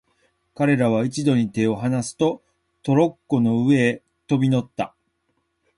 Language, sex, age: Japanese, male, 50-59